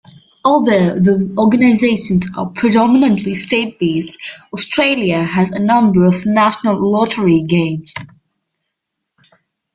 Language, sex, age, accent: English, female, under 19, United States English